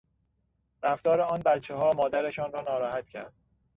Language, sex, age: Persian, male, 30-39